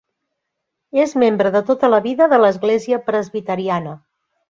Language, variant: Catalan, Central